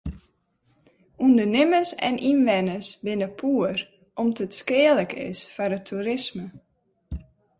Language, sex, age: Western Frisian, female, 30-39